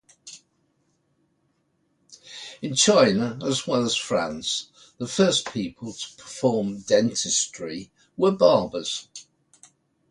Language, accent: English, England English